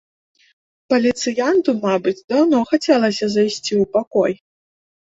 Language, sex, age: Belarusian, female, 30-39